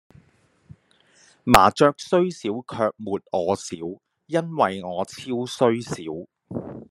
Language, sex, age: Chinese, male, 30-39